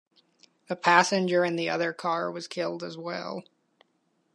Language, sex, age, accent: English, male, 19-29, United States English